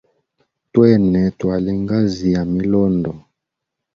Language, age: Hemba, 19-29